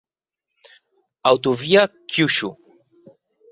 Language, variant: Catalan, Central